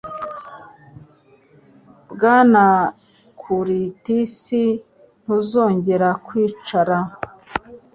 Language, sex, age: Kinyarwanda, male, 19-29